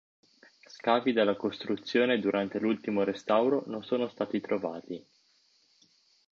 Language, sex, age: Italian, male, 30-39